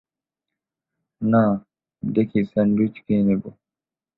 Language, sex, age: Bengali, male, 19-29